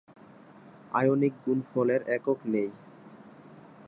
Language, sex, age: Bengali, male, 19-29